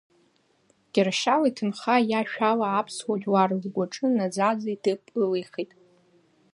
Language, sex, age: Abkhazian, female, under 19